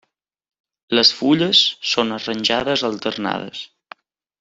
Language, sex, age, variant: Catalan, male, 19-29, Central